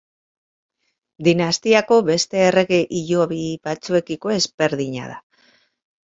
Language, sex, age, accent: Basque, female, 50-59, Mendebalekoa (Araba, Bizkaia, Gipuzkoako mendebaleko herri batzuk)